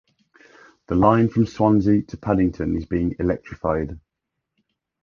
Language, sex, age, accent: English, male, 30-39, England English